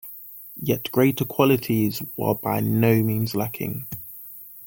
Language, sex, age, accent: English, male, 30-39, England English